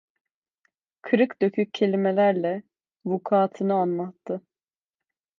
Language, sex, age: Turkish, female, 19-29